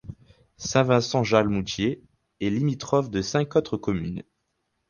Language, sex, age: French, male, 19-29